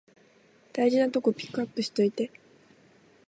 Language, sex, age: Japanese, female, 19-29